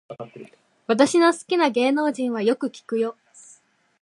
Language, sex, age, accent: Japanese, female, 19-29, 標準語